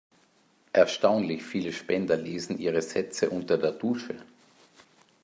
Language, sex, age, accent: German, male, 40-49, Österreichisches Deutsch